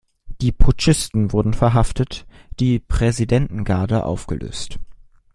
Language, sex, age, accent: German, male, 19-29, Deutschland Deutsch